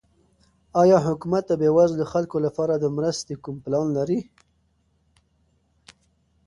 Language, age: Pashto, 19-29